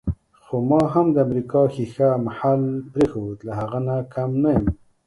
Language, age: Pashto, 40-49